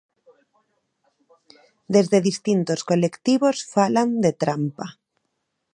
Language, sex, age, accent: Galician, female, 30-39, Normativo (estándar)